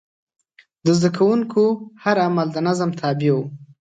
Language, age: Pashto, 19-29